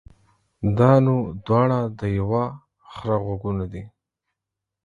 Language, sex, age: Pashto, male, 40-49